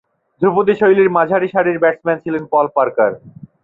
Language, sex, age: Bengali, male, 30-39